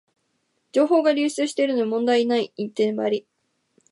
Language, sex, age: Japanese, female, 19-29